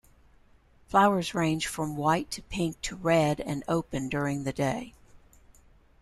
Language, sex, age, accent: English, female, 60-69, United States English